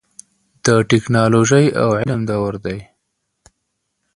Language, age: Pashto, 30-39